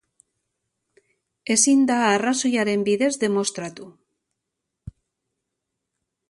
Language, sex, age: Basque, female, 50-59